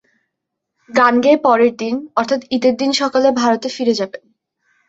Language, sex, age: Bengali, female, 19-29